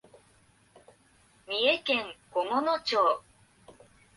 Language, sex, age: Japanese, male, 19-29